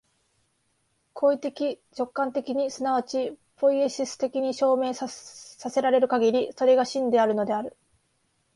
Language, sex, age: Japanese, female, 19-29